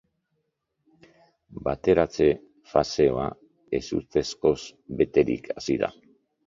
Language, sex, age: Basque, male, 60-69